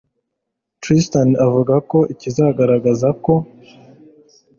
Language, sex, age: Kinyarwanda, male, 19-29